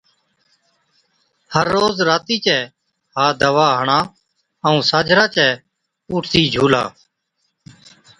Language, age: Od, 40-49